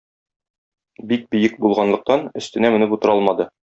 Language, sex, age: Tatar, male, 30-39